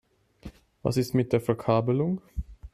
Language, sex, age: German, male, 30-39